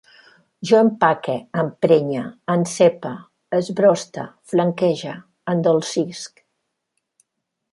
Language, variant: Catalan, Septentrional